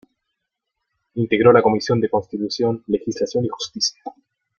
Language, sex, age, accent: Spanish, male, 19-29, Chileno: Chile, Cuyo